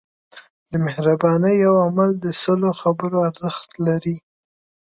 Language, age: Pashto, 19-29